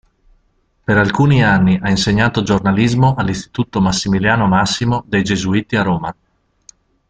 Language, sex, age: Italian, male, 40-49